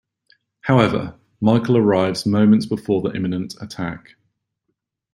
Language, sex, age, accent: English, male, 30-39, England English